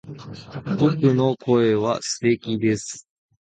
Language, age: Japanese, 19-29